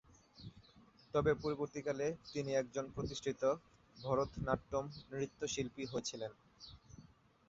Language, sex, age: Bengali, male, 19-29